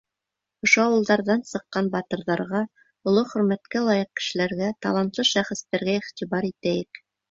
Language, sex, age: Bashkir, female, 40-49